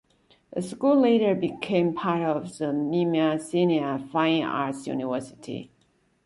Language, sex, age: English, female, 50-59